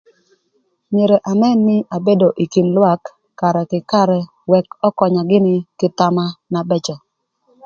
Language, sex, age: Thur, female, 30-39